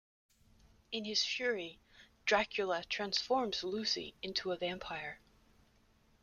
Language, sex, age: English, female, 30-39